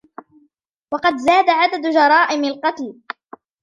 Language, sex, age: Arabic, female, 19-29